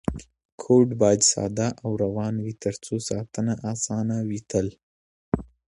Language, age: Pashto, under 19